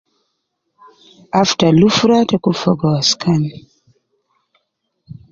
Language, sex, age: Nubi, female, 60-69